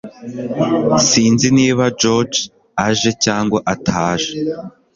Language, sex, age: Kinyarwanda, male, 19-29